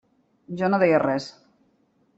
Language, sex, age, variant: Catalan, female, 50-59, Central